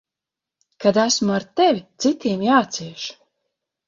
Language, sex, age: Latvian, female, 30-39